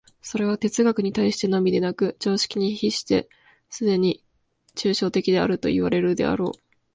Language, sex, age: Japanese, female, 19-29